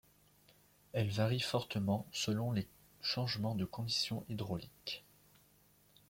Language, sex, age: French, male, 19-29